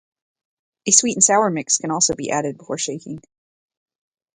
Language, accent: English, United States English